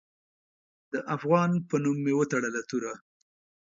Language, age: Pashto, 50-59